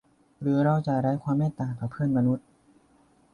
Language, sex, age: Thai, male, 19-29